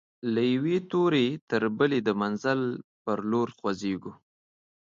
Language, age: Pashto, 19-29